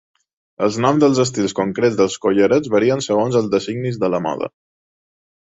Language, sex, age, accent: Catalan, female, 30-39, valencià